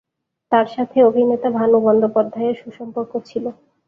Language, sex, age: Bengali, female, 19-29